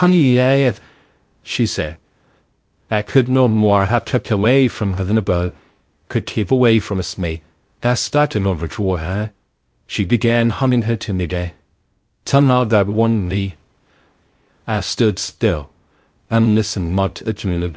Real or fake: fake